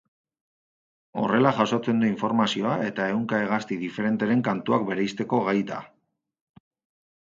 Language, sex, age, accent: Basque, male, 40-49, Mendebalekoa (Araba, Bizkaia, Gipuzkoako mendebaleko herri batzuk)